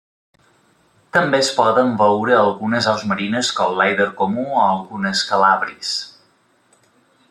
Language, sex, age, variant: Catalan, male, 30-39, Balear